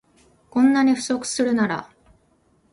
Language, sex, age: Japanese, female, 19-29